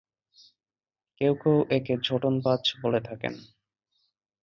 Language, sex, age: Bengali, male, 19-29